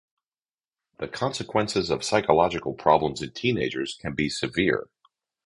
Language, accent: English, United States English